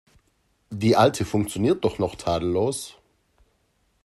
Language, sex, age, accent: German, male, 50-59, Deutschland Deutsch